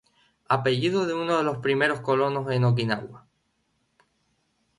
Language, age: Spanish, 19-29